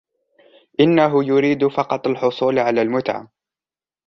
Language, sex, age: Arabic, male, 19-29